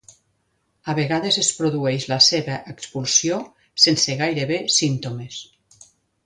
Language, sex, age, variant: Catalan, female, 50-59, Nord-Occidental